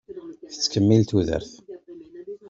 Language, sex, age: Kabyle, male, 50-59